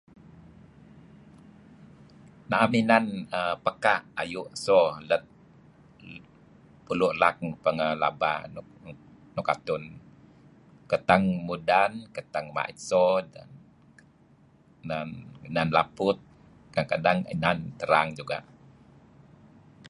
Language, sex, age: Kelabit, male, 50-59